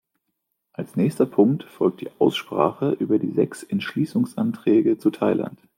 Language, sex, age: German, male, 19-29